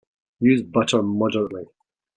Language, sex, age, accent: English, male, 50-59, Scottish English